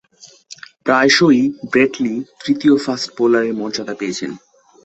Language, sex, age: Bengali, male, 19-29